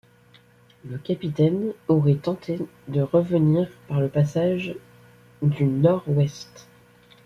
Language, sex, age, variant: French, male, under 19, Français de métropole